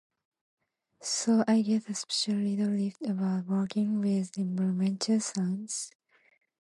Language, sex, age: English, female, 19-29